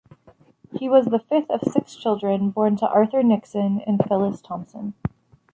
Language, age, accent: English, 30-39, United States English